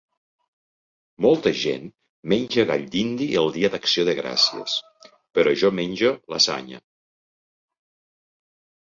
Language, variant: Catalan, Nord-Occidental